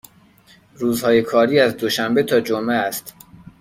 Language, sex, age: Persian, male, 19-29